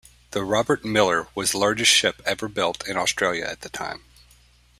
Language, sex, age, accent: English, male, 30-39, United States English